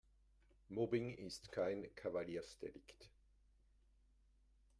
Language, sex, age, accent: German, male, 60-69, Schweizerdeutsch